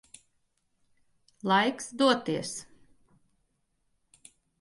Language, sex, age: Latvian, female, 40-49